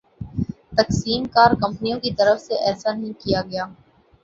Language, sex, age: Urdu, female, 19-29